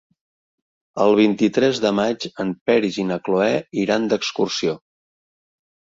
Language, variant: Catalan, Central